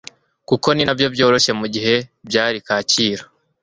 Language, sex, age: Kinyarwanda, male, 30-39